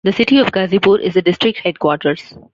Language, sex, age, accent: English, female, 19-29, India and South Asia (India, Pakistan, Sri Lanka)